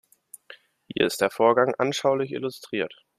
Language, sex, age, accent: German, male, 19-29, Deutschland Deutsch